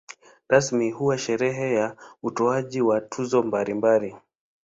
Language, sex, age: Swahili, male, 19-29